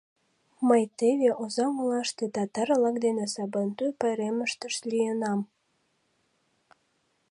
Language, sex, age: Mari, female, 19-29